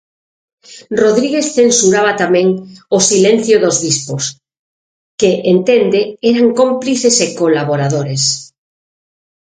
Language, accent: Galician, Central (gheada); Oriental (común en zona oriental)